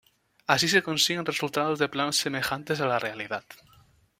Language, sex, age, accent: Spanish, male, 19-29, España: Sur peninsular (Andalucia, Extremadura, Murcia)